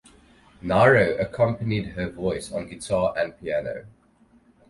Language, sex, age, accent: English, male, 19-29, Southern African (South Africa, Zimbabwe, Namibia)